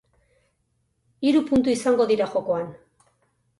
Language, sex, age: Basque, female, 50-59